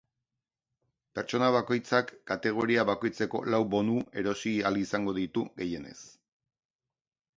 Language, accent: Basque, Erdialdekoa edo Nafarra (Gipuzkoa, Nafarroa)